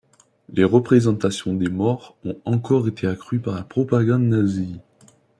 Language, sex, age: French, male, 19-29